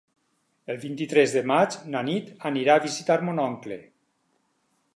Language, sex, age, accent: Catalan, male, 50-59, valencià